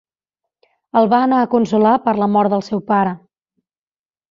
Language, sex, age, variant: Catalan, female, 40-49, Central